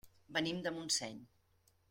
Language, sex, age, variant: Catalan, female, 50-59, Central